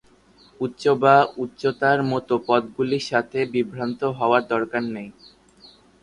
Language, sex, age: Bengali, male, under 19